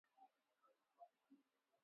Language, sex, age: Swahili, male, 19-29